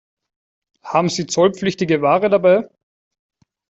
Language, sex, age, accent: German, male, 19-29, Österreichisches Deutsch